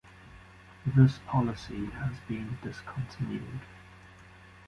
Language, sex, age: English, male, 30-39